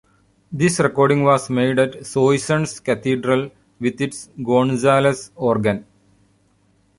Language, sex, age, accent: English, male, 40-49, India and South Asia (India, Pakistan, Sri Lanka)